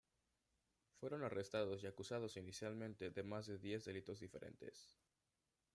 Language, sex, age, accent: Spanish, male, under 19, México